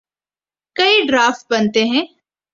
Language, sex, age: Urdu, female, 19-29